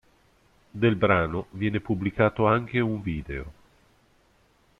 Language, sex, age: Italian, male, 50-59